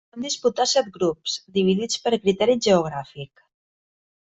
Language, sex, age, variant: Catalan, female, 30-39, Septentrional